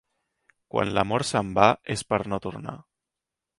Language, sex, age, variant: Catalan, male, 19-29, Central